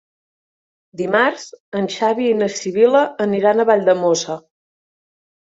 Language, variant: Catalan, Central